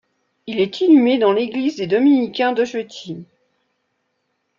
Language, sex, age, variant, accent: French, female, 50-59, Français d'Europe, Français de Suisse